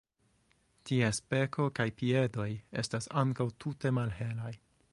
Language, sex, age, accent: Esperanto, male, 19-29, Internacia